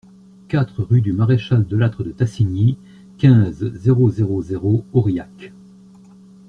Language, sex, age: French, male, 60-69